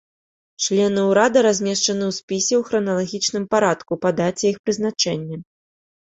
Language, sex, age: Belarusian, female, 30-39